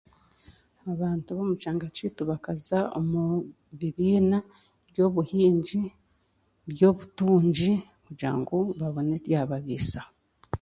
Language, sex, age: Chiga, female, 30-39